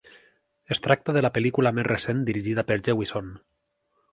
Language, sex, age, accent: Catalan, male, 19-29, valencià